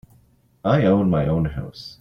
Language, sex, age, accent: English, male, 19-29, Canadian English